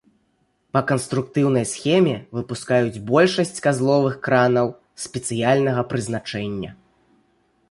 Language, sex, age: Belarusian, male, 19-29